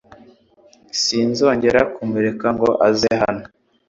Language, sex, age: Kinyarwanda, male, 19-29